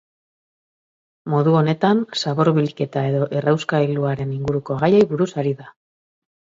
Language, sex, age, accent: Basque, female, 30-39, Mendebalekoa (Araba, Bizkaia, Gipuzkoako mendebaleko herri batzuk)